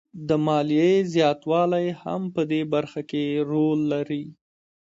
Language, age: Pashto, 30-39